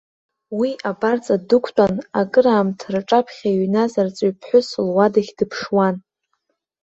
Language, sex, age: Abkhazian, female, under 19